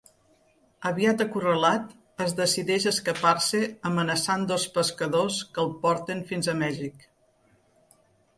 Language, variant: Catalan, Central